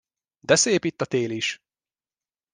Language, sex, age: Hungarian, male, 30-39